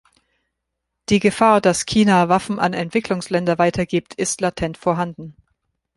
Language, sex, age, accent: German, female, 30-39, Deutschland Deutsch